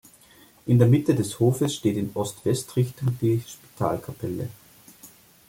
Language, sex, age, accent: German, male, 30-39, Österreichisches Deutsch